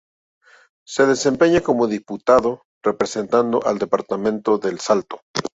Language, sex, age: Spanish, male, 50-59